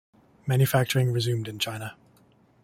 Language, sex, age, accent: English, male, 19-29, Canadian English